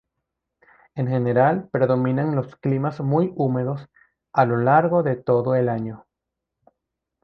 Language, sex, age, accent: Spanish, male, 30-39, Caribe: Cuba, Venezuela, Puerto Rico, República Dominicana, Panamá, Colombia caribeña, México caribeño, Costa del golfo de México